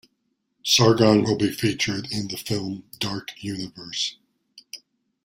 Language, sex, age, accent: English, male, 60-69, United States English